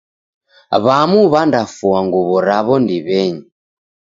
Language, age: Taita, 19-29